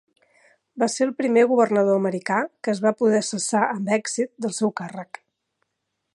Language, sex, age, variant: Catalan, female, 50-59, Central